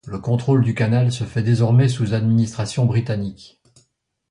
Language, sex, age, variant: French, male, 60-69, Français de métropole